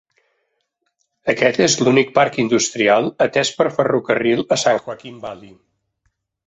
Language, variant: Catalan, Central